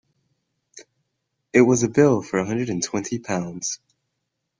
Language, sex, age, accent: English, male, 19-29, United States English